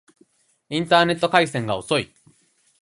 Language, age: Japanese, 19-29